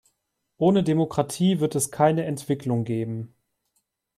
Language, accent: German, Deutschland Deutsch